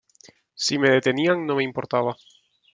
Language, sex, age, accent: Spanish, male, 19-29, España: Sur peninsular (Andalucia, Extremadura, Murcia)